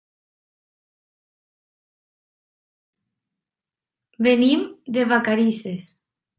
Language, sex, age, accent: Catalan, female, 19-29, valencià